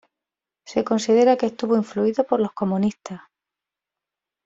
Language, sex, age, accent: Spanish, female, 40-49, España: Sur peninsular (Andalucia, Extremadura, Murcia)